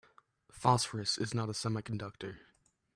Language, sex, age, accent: English, male, under 19, United States English